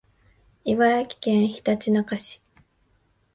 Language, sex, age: Japanese, female, 19-29